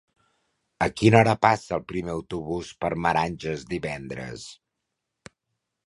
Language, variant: Catalan, Central